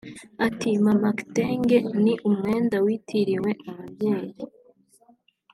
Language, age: Kinyarwanda, 19-29